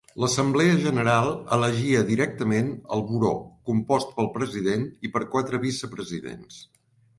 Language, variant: Catalan, Central